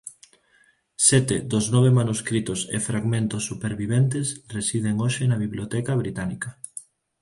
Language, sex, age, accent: Galician, male, 19-29, Neofalante